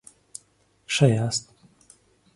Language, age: Pashto, 30-39